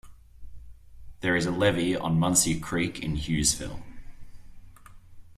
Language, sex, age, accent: English, male, 19-29, Australian English